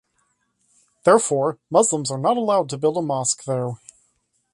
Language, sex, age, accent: English, male, 19-29, United States English